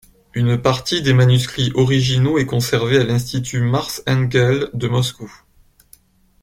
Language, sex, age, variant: French, male, 19-29, Français de métropole